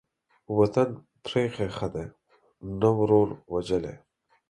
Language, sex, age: Pashto, male, 40-49